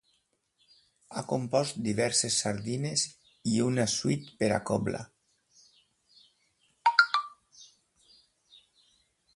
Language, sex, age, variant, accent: Catalan, male, 60-69, Valencià central, valencià